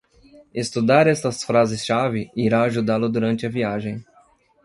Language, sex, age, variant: Portuguese, male, 40-49, Portuguese (Brasil)